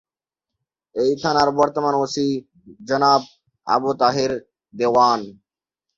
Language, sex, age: Bengali, male, 19-29